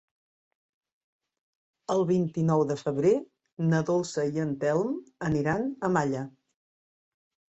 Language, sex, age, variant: Catalan, female, 50-59, Central